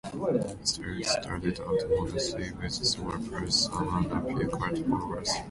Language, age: English, 19-29